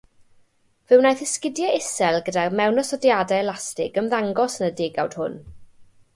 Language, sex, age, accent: Welsh, female, 19-29, Y Deyrnas Unedig Cymraeg